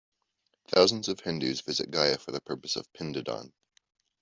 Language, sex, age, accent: English, male, under 19, Canadian English